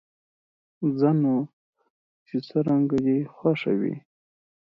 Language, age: Pashto, 19-29